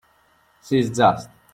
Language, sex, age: English, male, 19-29